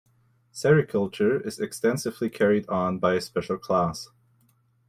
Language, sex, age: English, male, 19-29